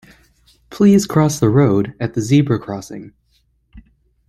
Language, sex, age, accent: English, male, 19-29, United States English